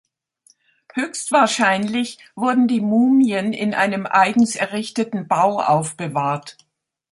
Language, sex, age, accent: German, female, 70-79, Deutschland Deutsch